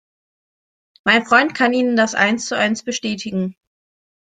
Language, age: German, 19-29